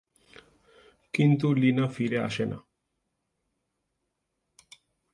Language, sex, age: Bengali, male, 19-29